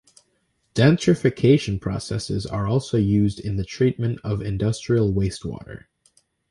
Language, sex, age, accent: English, male, under 19, United States English